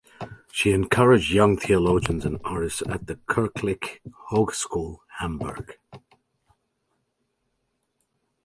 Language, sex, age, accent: English, male, 40-49, United States English